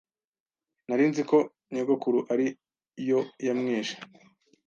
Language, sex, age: Kinyarwanda, male, 19-29